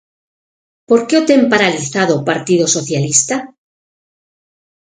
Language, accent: Galician, Central (gheada); Oriental (común en zona oriental)